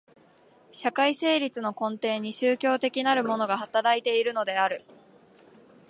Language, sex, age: Japanese, female, 19-29